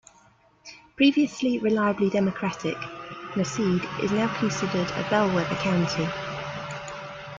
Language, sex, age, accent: English, female, 30-39, England English